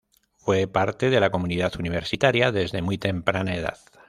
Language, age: Spanish, 30-39